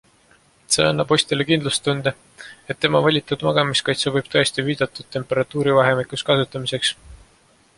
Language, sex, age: Estonian, male, 19-29